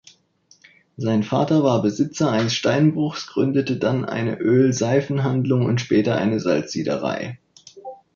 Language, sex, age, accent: German, male, 19-29, Deutschland Deutsch